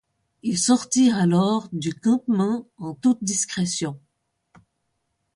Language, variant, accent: French, Français d'Europe, Français de Suisse